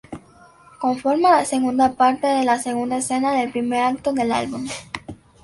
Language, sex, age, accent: Spanish, female, under 19, América central